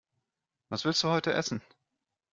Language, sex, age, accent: German, male, 30-39, Deutschland Deutsch